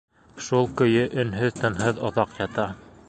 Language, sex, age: Bashkir, male, 30-39